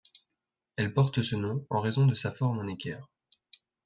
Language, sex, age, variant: French, male, 19-29, Français de métropole